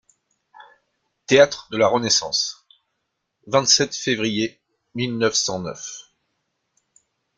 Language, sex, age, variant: French, male, 40-49, Français de métropole